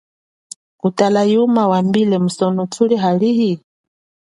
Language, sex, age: Chokwe, female, 40-49